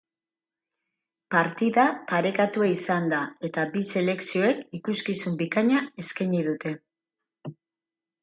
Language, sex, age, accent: Basque, female, 40-49, Mendebalekoa (Araba, Bizkaia, Gipuzkoako mendebaleko herri batzuk)